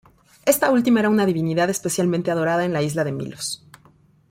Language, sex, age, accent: Spanish, female, 40-49, México